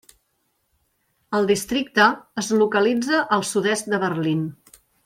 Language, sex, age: Catalan, female, 50-59